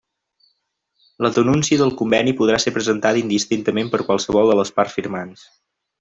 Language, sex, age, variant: Catalan, male, 19-29, Central